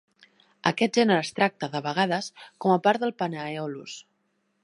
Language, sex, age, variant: Catalan, female, 30-39, Nord-Occidental